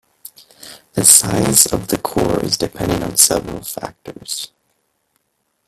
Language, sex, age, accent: English, male, 19-29, Canadian English